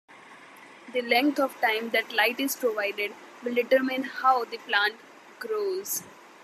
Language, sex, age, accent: English, female, 19-29, India and South Asia (India, Pakistan, Sri Lanka)